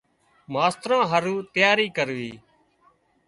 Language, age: Wadiyara Koli, 19-29